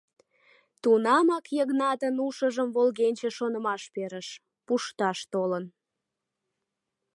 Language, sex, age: Mari, female, 19-29